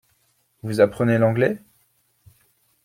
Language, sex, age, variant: French, male, 19-29, Français de métropole